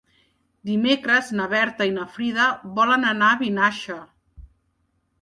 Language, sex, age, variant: Catalan, female, 40-49, Septentrional